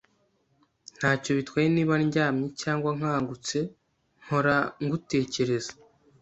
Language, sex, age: Kinyarwanda, male, 19-29